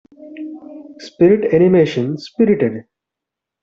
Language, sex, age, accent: English, male, 19-29, India and South Asia (India, Pakistan, Sri Lanka)